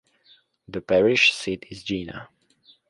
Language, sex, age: English, male, under 19